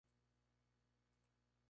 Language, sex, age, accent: Spanish, male, 19-29, México